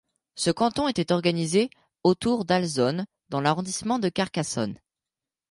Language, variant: French, Français de métropole